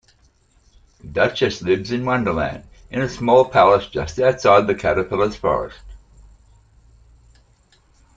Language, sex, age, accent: English, male, 60-69, Australian English